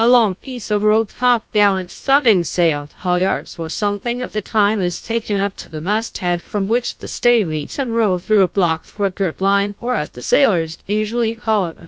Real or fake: fake